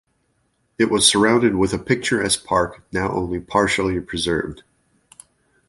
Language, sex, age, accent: English, male, 50-59, United States English